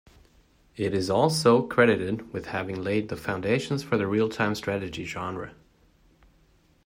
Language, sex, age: English, male, 30-39